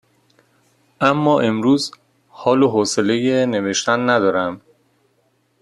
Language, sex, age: Persian, male, 30-39